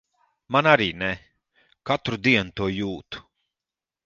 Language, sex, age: Latvian, male, 40-49